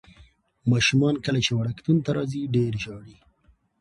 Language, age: Pashto, 30-39